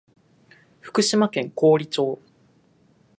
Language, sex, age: Japanese, male, 19-29